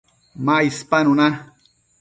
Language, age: Matsés, 40-49